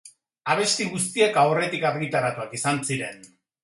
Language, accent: Basque, Erdialdekoa edo Nafarra (Gipuzkoa, Nafarroa)